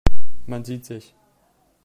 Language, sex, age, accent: German, male, 19-29, Deutschland Deutsch